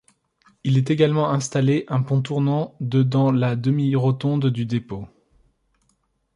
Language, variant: French, Français de métropole